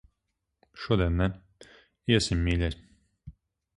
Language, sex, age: Latvian, male, 40-49